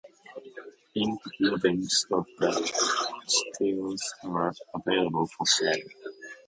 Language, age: English, 19-29